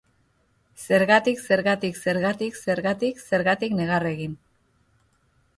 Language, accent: Basque, Erdialdekoa edo Nafarra (Gipuzkoa, Nafarroa)